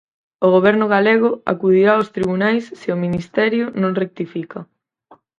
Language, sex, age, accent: Galician, female, under 19, Central (gheada); Normativo (estándar)